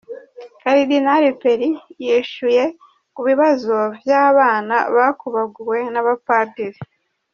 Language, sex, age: Kinyarwanda, male, 30-39